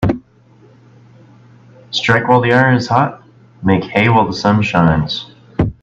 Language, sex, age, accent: English, male, 19-29, United States English